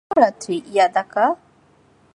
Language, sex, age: Bengali, female, 19-29